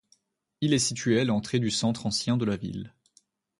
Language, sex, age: French, female, 19-29